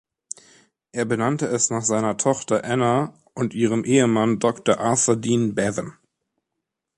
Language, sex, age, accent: German, male, 30-39, Deutschland Deutsch